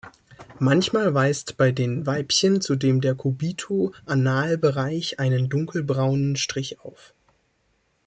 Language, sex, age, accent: German, male, 19-29, Deutschland Deutsch